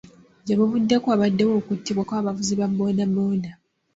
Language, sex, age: Ganda, female, 19-29